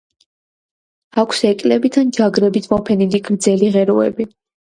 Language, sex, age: Georgian, female, under 19